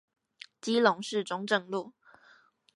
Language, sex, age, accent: Chinese, female, 19-29, 出生地：臺北市